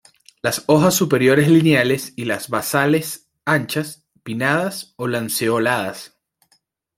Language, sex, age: Spanish, male, 19-29